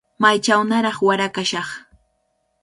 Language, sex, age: Cajatambo North Lima Quechua, female, 19-29